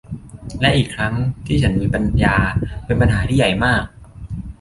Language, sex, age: Thai, male, 19-29